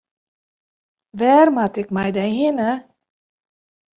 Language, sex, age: Western Frisian, female, 40-49